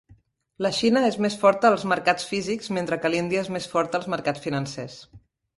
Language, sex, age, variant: Catalan, female, 40-49, Central